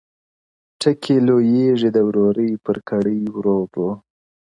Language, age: Pashto, 19-29